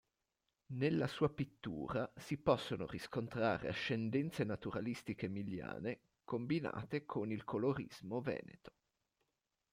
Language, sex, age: Italian, male, 19-29